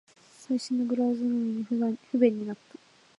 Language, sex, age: Japanese, female, 19-29